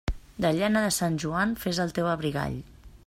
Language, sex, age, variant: Catalan, female, 40-49, Central